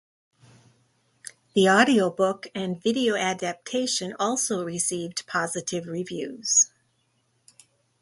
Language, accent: English, United States English